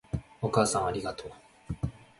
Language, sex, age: Japanese, male, under 19